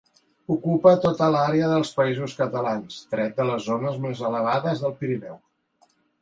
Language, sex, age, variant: Catalan, male, 40-49, Central